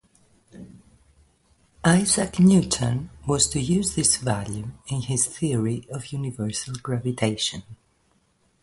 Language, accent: English, Greek